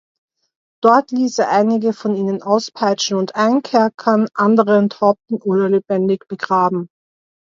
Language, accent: German, Österreichisches Deutsch